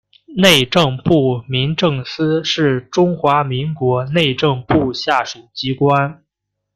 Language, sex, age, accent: Chinese, male, 19-29, 出生地：河北省